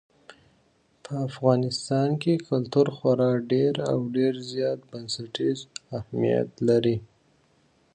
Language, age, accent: Pashto, 19-29, کندهاری لهجه